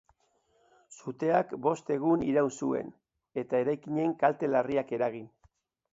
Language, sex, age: Basque, male, 60-69